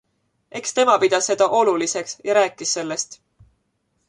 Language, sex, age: Estonian, female, 19-29